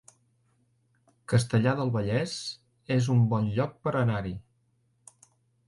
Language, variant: Catalan, Central